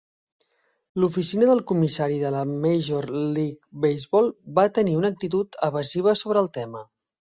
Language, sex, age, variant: Catalan, male, 40-49, Central